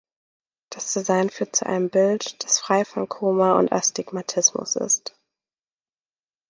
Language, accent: German, Deutschland Deutsch